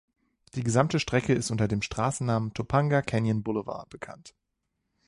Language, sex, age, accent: German, male, 30-39, Deutschland Deutsch